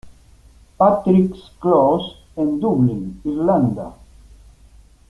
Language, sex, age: Spanish, male, 50-59